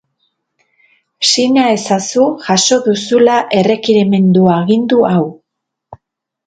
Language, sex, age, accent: Basque, female, 50-59, Mendebalekoa (Araba, Bizkaia, Gipuzkoako mendebaleko herri batzuk)